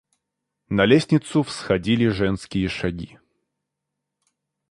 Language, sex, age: Russian, male, 19-29